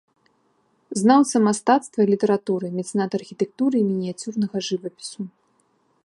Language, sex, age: Belarusian, female, 19-29